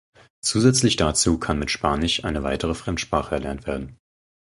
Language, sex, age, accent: German, male, 19-29, Deutschland Deutsch